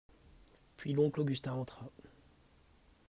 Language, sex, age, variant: French, male, 30-39, Français de métropole